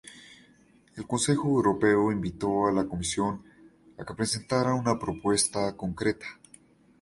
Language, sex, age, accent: Spanish, male, 19-29, Andino-Pacífico: Colombia, Perú, Ecuador, oeste de Bolivia y Venezuela andina